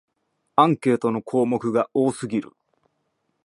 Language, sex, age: Japanese, male, 19-29